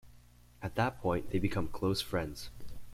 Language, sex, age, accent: English, male, under 19, Canadian English